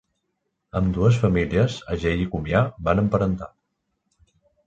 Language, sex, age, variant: Catalan, male, 30-39, Septentrional